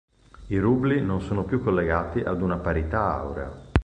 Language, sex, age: Italian, male, 30-39